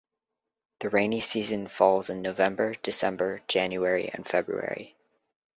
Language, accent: English, United States English